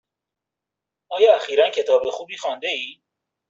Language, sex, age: Persian, male, 30-39